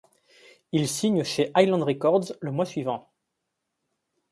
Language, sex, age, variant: French, male, 30-39, Français de métropole